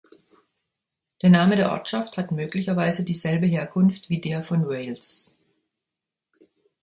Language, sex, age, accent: German, female, 60-69, Deutschland Deutsch